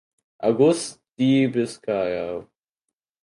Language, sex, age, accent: German, male, under 19, Deutschland Deutsch